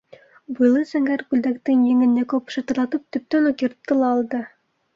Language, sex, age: Bashkir, female, under 19